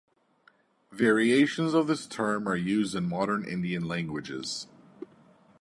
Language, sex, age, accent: English, male, 30-39, United States English